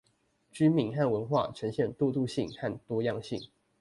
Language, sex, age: Chinese, male, 19-29